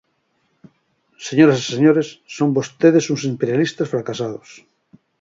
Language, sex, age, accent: Galician, male, 50-59, Atlántico (seseo e gheada)